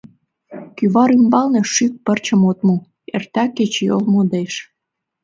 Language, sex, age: Mari, female, under 19